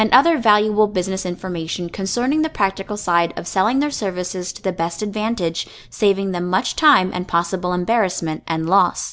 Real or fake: real